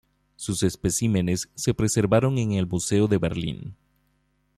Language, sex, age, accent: Spanish, male, 30-39, Rioplatense: Argentina, Uruguay, este de Bolivia, Paraguay